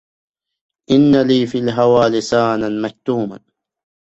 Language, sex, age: Arabic, male, 19-29